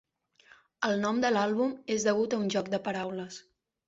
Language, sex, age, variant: Catalan, female, 19-29, Central